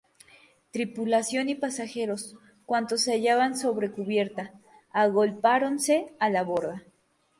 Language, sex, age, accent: Spanish, female, 19-29, México